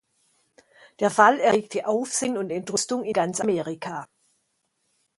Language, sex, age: German, female, 60-69